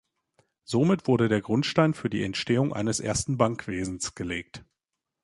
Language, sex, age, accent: German, male, 19-29, Deutschland Deutsch